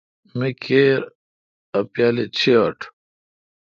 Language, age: Kalkoti, 50-59